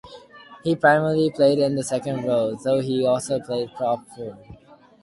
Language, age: English, under 19